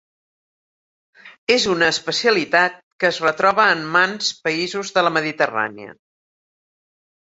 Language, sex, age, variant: Catalan, female, 60-69, Central